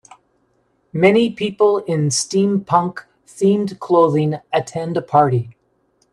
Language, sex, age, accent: English, male, 50-59, United States English